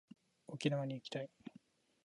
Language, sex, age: Japanese, male, 19-29